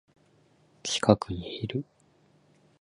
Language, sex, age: Japanese, male, 19-29